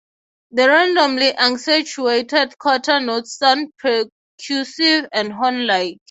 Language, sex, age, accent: English, female, 19-29, Southern African (South Africa, Zimbabwe, Namibia)